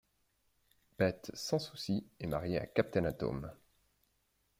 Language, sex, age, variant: French, male, 30-39, Français de métropole